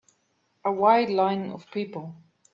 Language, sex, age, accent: English, female, 40-49, England English